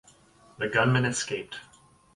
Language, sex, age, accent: English, male, 30-39, Canadian English